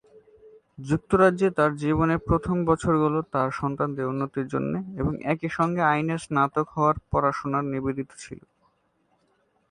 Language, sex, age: Bengali, male, 19-29